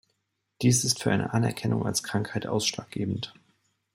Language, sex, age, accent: German, male, 30-39, Deutschland Deutsch